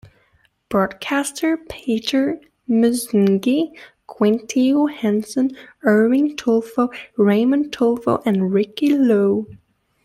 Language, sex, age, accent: English, female, 19-29, England English